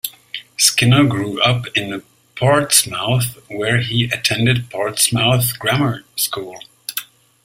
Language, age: English, 30-39